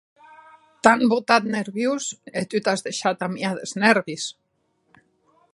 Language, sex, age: Occitan, female, 50-59